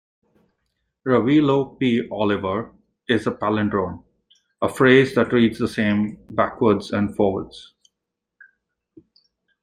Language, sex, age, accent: English, male, 30-39, India and South Asia (India, Pakistan, Sri Lanka)